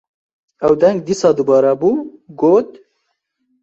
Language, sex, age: Kurdish, male, 19-29